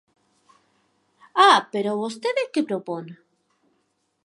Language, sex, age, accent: Galician, female, 19-29, Normativo (estándar)